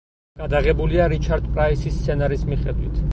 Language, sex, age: Georgian, male, 30-39